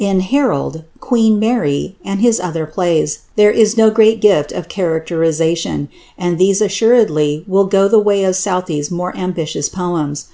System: none